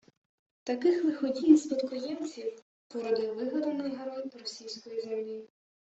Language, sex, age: Ukrainian, female, 19-29